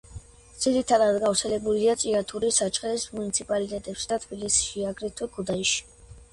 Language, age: Georgian, under 19